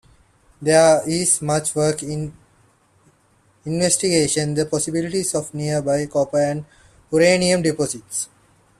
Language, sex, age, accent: English, male, 19-29, India and South Asia (India, Pakistan, Sri Lanka)